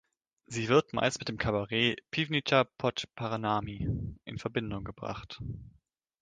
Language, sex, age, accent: German, male, 19-29, Deutschland Deutsch